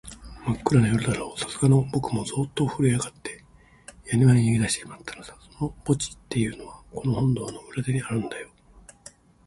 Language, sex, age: Japanese, male, 50-59